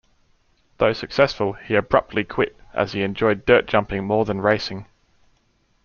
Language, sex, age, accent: English, male, 40-49, Australian English